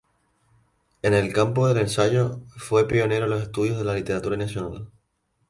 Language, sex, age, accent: Spanish, male, 19-29, España: Islas Canarias